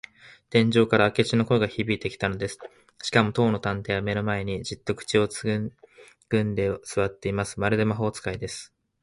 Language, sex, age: Japanese, male, 19-29